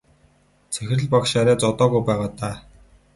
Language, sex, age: Mongolian, male, 19-29